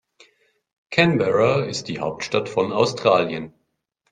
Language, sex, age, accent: German, male, 40-49, Deutschland Deutsch